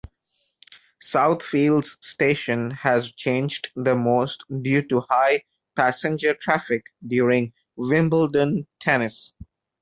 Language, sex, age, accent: English, male, 19-29, India and South Asia (India, Pakistan, Sri Lanka)